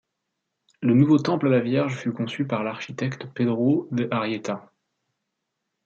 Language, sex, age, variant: French, male, 30-39, Français de métropole